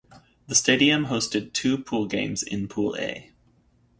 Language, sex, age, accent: English, male, 30-39, United States English